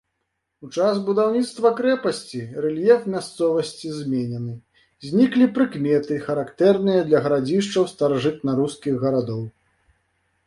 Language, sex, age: Belarusian, male, 40-49